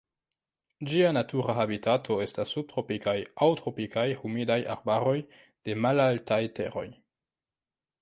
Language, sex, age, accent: Esperanto, male, 19-29, Internacia